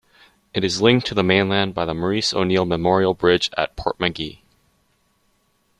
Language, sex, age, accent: English, male, under 19, United States English